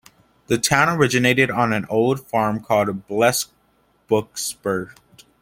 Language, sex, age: English, male, under 19